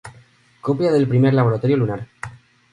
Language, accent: Spanish, España: Centro-Sur peninsular (Madrid, Toledo, Castilla-La Mancha)